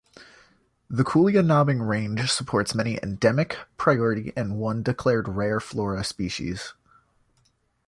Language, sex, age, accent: English, male, 19-29, United States English